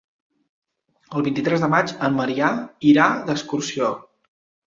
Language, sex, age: Catalan, male, 40-49